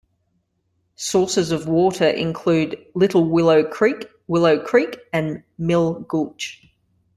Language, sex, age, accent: English, female, 40-49, Australian English